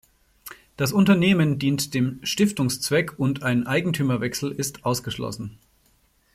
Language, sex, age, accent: German, male, 40-49, Deutschland Deutsch